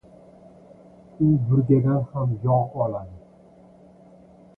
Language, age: Uzbek, 40-49